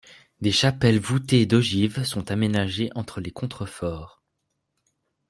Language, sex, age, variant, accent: French, male, 19-29, Français d'Europe, Français de Suisse